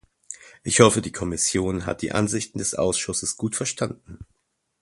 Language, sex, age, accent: German, male, 40-49, Deutschland Deutsch